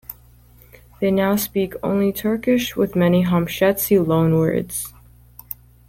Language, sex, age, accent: English, female, under 19, Canadian English